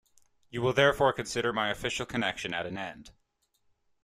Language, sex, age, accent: English, male, 19-29, Canadian English